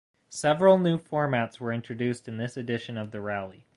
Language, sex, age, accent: English, male, under 19, United States English